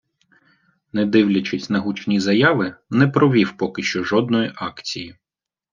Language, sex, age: Ukrainian, male, 30-39